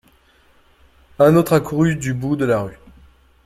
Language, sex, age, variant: French, male, 30-39, Français de métropole